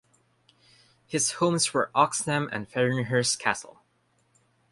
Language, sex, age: English, male, 19-29